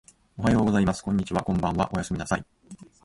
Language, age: Japanese, 40-49